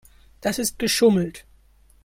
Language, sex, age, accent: German, male, 19-29, Deutschland Deutsch